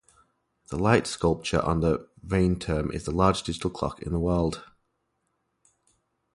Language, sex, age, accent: English, male, 30-39, England English